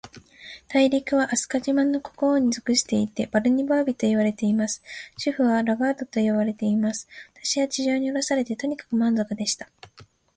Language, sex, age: Japanese, female, 19-29